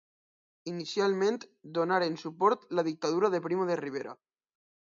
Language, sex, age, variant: Catalan, male, under 19, Alacantí